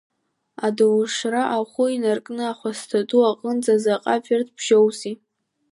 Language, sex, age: Abkhazian, female, under 19